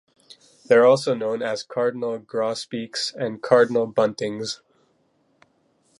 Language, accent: English, United States English